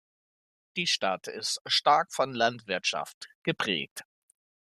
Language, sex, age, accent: German, male, 30-39, Deutschland Deutsch